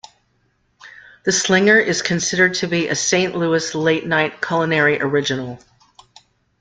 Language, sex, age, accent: English, female, 50-59, United States English